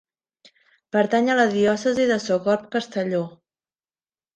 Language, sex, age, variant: Catalan, female, 30-39, Central